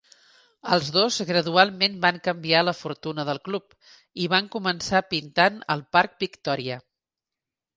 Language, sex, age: Catalan, female, 50-59